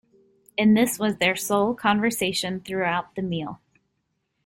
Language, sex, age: English, female, 30-39